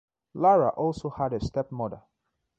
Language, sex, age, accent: English, male, 19-29, Southern African (South Africa, Zimbabwe, Namibia)